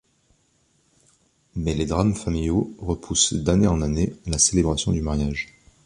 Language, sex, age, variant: French, male, 40-49, Français de métropole